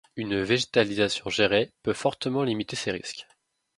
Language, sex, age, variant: French, male, 19-29, Français de métropole